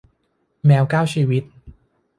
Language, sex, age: Thai, male, 19-29